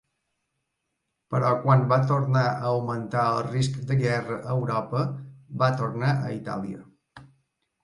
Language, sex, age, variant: Catalan, male, 50-59, Balear